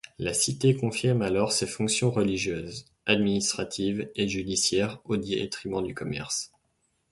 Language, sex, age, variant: French, male, 19-29, Français de métropole